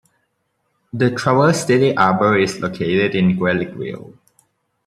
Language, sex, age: English, male, 19-29